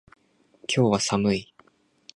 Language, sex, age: Japanese, male, 19-29